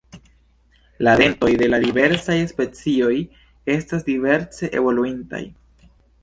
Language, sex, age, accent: Esperanto, male, 19-29, Internacia